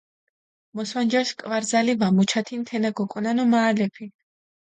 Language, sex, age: Mingrelian, female, 19-29